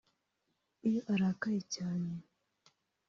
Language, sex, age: Kinyarwanda, female, 19-29